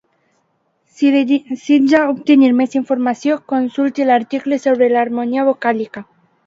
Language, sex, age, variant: Catalan, female, under 19, Alacantí